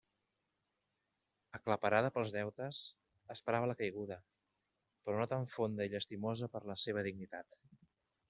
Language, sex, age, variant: Catalan, male, 40-49, Central